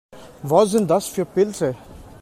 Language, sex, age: German, male, 30-39